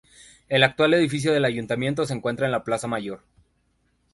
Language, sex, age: Spanish, male, 30-39